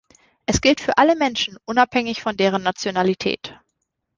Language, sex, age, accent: German, female, 19-29, Deutschland Deutsch